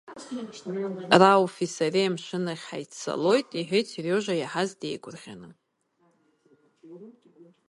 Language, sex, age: Abkhazian, female, 30-39